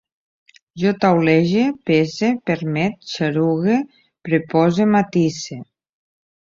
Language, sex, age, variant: Catalan, female, 50-59, Central